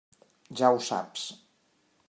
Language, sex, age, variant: Catalan, male, 40-49, Nord-Occidental